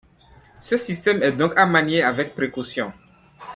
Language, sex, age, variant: French, male, 30-39, Français d'Afrique subsaharienne et des îles africaines